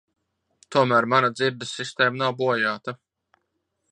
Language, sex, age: Latvian, male, 30-39